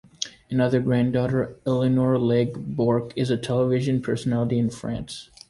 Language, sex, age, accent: English, male, 19-29, United States English